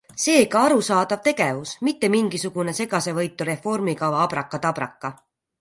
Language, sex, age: Estonian, female, 30-39